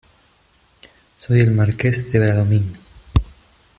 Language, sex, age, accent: Spanish, male, 30-39, Rioplatense: Argentina, Uruguay, este de Bolivia, Paraguay